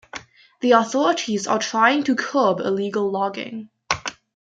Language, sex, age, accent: English, female, under 19, Canadian English